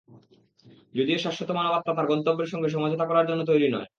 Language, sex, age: Bengali, male, 19-29